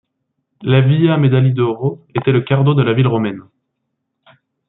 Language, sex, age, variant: French, male, 19-29, Français de métropole